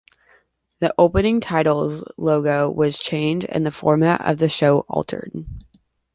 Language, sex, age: English, female, 19-29